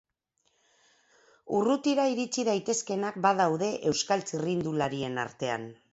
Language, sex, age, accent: Basque, female, 50-59, Mendebalekoa (Araba, Bizkaia, Gipuzkoako mendebaleko herri batzuk)